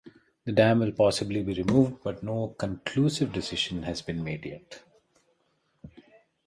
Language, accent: English, India and South Asia (India, Pakistan, Sri Lanka)